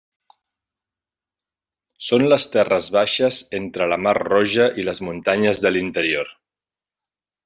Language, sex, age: Catalan, male, 50-59